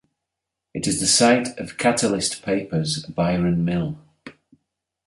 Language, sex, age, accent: English, male, 30-39, England English